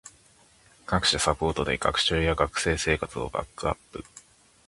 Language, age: Japanese, 19-29